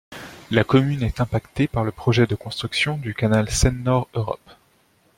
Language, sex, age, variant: French, male, 19-29, Français de métropole